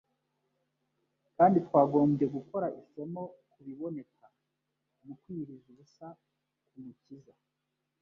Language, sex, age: Kinyarwanda, male, 30-39